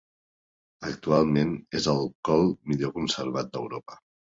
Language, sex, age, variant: Catalan, male, 40-49, Nord-Occidental